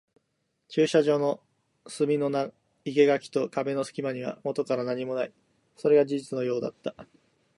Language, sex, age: Japanese, male, 40-49